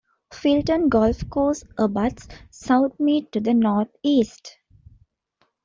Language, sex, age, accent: English, female, 19-29, India and South Asia (India, Pakistan, Sri Lanka)